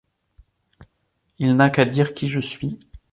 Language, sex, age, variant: French, male, 30-39, Français de métropole